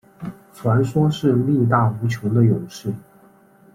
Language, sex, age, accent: Chinese, male, 19-29, 出生地：四川省